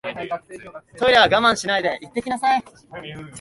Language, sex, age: Japanese, male, 19-29